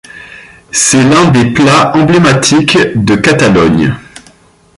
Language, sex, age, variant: French, male, 30-39, Français de métropole